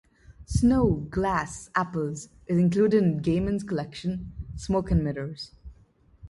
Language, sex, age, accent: English, female, 19-29, India and South Asia (India, Pakistan, Sri Lanka)